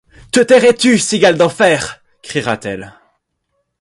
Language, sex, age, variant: French, male, under 19, Français de métropole